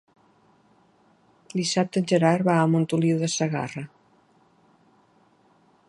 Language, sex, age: Catalan, female, 60-69